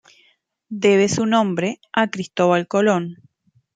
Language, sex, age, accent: Spanish, female, 40-49, Rioplatense: Argentina, Uruguay, este de Bolivia, Paraguay